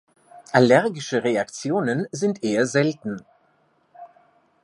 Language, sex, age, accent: German, male, 60-69, Österreichisches Deutsch